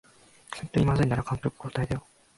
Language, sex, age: Japanese, male, 19-29